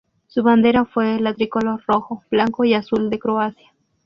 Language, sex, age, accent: Spanish, female, under 19, México